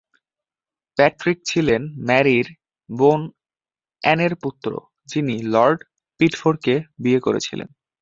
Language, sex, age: Bengali, male, under 19